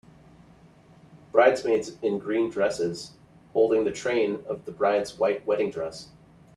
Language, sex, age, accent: English, male, 30-39, United States English